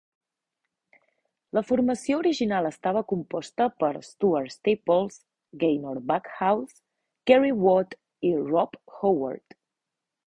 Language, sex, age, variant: Catalan, female, 30-39, Central